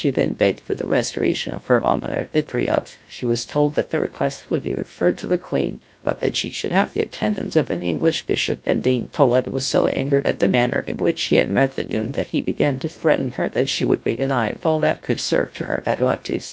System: TTS, GlowTTS